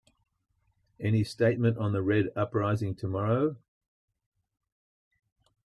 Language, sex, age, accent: English, male, 60-69, Australian English